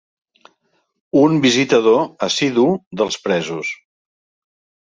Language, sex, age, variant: Catalan, male, 60-69, Central